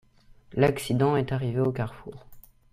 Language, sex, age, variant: French, male, under 19, Français de métropole